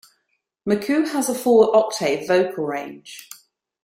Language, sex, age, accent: English, female, 40-49, England English